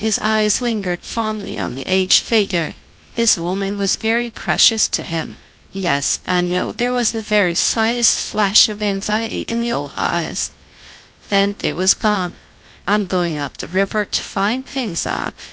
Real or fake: fake